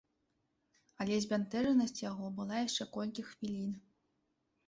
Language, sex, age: Belarusian, female, 19-29